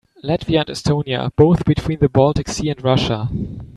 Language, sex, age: English, male, 19-29